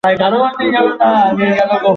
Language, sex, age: Bengali, male, under 19